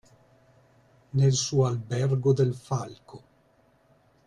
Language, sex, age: Italian, male, 30-39